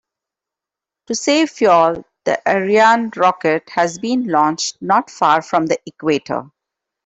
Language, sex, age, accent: English, female, 30-39, India and South Asia (India, Pakistan, Sri Lanka)